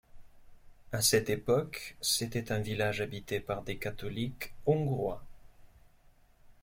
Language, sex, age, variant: French, male, 30-39, Français de métropole